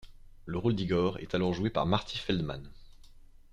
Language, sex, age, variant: French, male, 19-29, Français de métropole